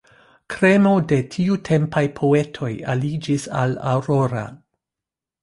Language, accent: Esperanto, Internacia